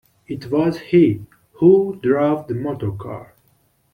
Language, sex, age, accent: English, male, 19-29, United States English